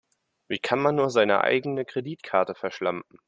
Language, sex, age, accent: German, male, 19-29, Deutschland Deutsch